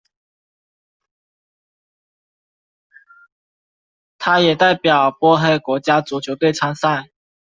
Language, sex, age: Chinese, male, 19-29